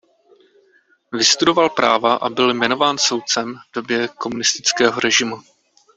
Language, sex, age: Czech, male, 30-39